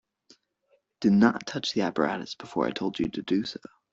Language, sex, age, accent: English, male, under 19, United States English